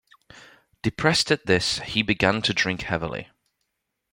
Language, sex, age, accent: English, male, 19-29, England English